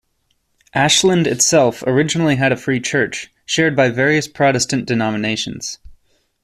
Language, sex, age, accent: English, male, 19-29, United States English